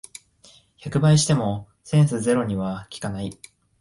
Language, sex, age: Japanese, male, 19-29